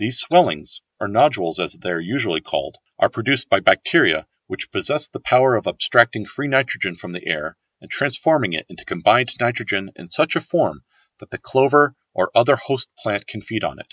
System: none